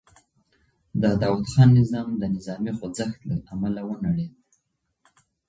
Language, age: Pashto, 30-39